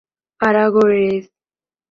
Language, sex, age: Urdu, male, 19-29